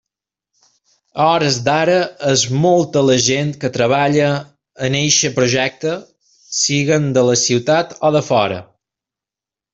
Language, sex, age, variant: Catalan, male, 30-39, Balear